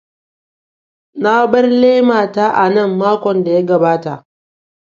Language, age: Hausa, 19-29